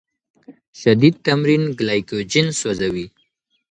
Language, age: Pashto, 19-29